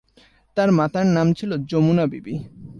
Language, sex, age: Bengali, male, 19-29